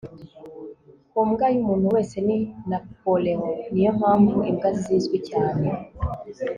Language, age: Kinyarwanda, 19-29